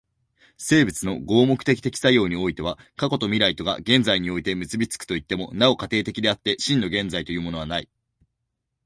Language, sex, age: Japanese, male, 19-29